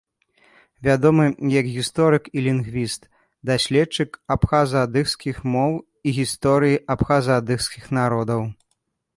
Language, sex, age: Belarusian, male, 30-39